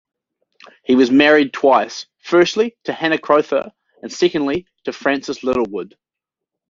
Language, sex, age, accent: English, male, 19-29, New Zealand English